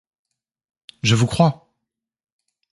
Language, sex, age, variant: French, male, 30-39, Français de métropole